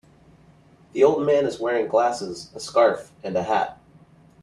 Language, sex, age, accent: English, male, 30-39, United States English